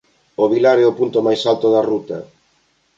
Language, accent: Galician, Normativo (estándar)